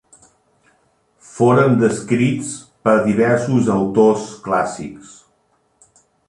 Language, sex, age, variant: Catalan, male, 40-49, Central